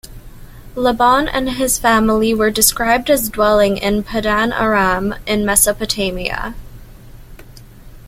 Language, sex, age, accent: English, female, under 19, Canadian English